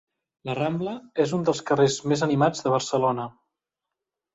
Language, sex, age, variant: Catalan, male, 19-29, Central